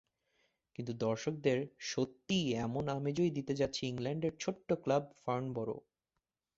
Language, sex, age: Bengali, male, 19-29